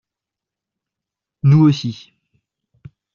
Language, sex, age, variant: French, male, 30-39, Français de métropole